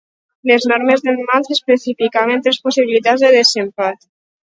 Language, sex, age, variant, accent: Catalan, female, under 19, Alacantí, valencià